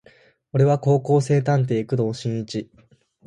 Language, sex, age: Japanese, male, 19-29